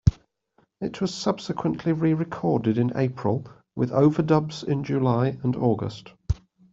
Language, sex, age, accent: English, male, 30-39, England English